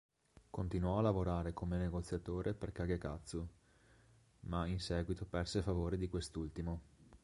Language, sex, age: Italian, male, 19-29